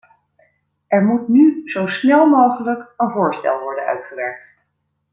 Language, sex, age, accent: Dutch, female, 40-49, Nederlands Nederlands